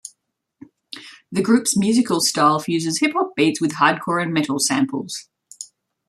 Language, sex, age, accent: English, female, 40-49, Australian English